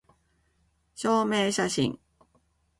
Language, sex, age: Japanese, female, 50-59